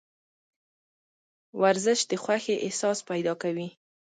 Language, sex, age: Pashto, female, 19-29